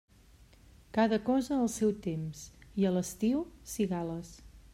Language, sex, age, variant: Catalan, female, 40-49, Central